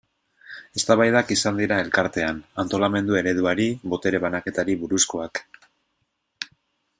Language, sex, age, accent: Basque, male, 30-39, Mendebalekoa (Araba, Bizkaia, Gipuzkoako mendebaleko herri batzuk)